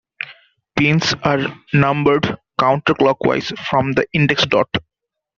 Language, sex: English, male